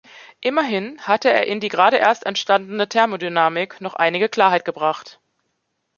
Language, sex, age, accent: German, female, 30-39, Deutschland Deutsch